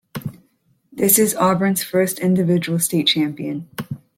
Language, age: English, under 19